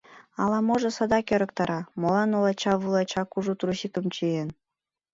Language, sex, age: Mari, female, 19-29